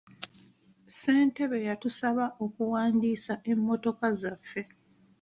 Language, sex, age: Ganda, female, 30-39